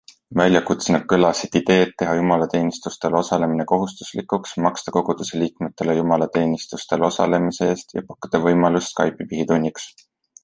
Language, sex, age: Estonian, male, 19-29